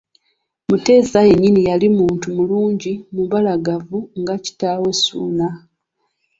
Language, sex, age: Ganda, female, 40-49